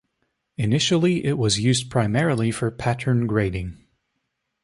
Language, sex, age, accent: English, male, 19-29, United States English